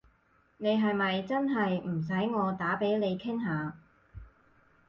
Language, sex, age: Cantonese, female, 30-39